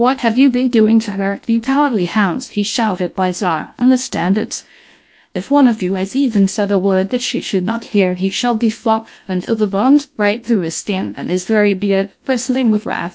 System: TTS, GlowTTS